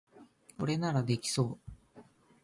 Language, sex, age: Japanese, male, 19-29